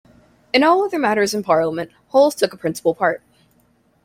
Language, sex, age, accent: English, female, under 19, United States English